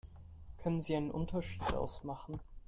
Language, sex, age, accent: German, male, 19-29, Deutschland Deutsch